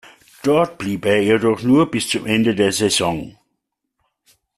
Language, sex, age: German, male, 60-69